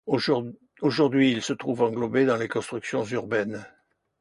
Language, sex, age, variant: French, male, 80-89, Français de métropole